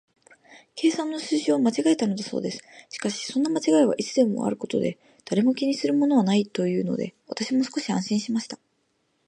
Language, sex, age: Japanese, female, 19-29